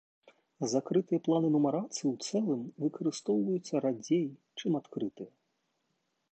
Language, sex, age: Belarusian, male, 40-49